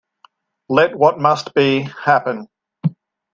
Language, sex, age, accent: English, male, 40-49, Australian English